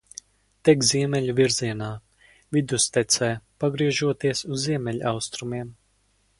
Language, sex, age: Latvian, male, under 19